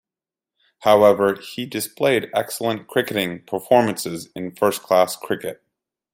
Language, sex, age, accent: English, male, 30-39, United States English